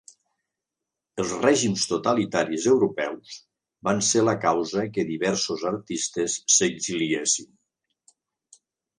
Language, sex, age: Catalan, male, 60-69